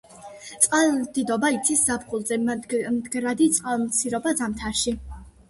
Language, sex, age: Georgian, female, under 19